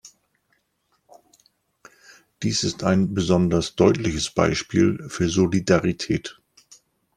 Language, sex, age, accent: German, male, 60-69, Deutschland Deutsch